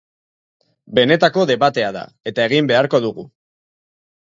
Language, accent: Basque, Mendebalekoa (Araba, Bizkaia, Gipuzkoako mendebaleko herri batzuk)